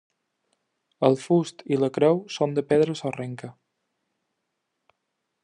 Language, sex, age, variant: Catalan, male, 19-29, Balear